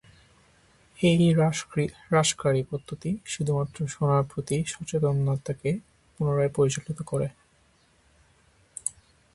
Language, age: Bengali, 19-29